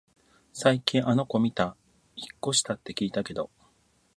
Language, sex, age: Japanese, male, 40-49